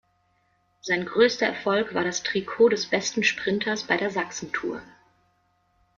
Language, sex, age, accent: German, female, 19-29, Deutschland Deutsch